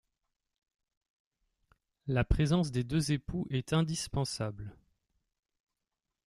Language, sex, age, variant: French, male, 30-39, Français de métropole